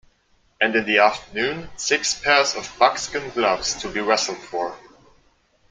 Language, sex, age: English, male, 19-29